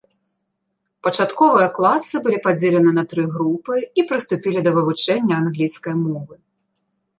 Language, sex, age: Belarusian, female, 30-39